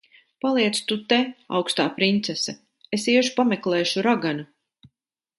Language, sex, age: Latvian, female, 50-59